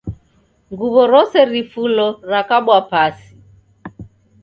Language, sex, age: Taita, female, 60-69